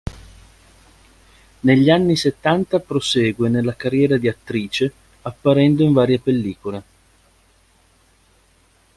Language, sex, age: Italian, male, 40-49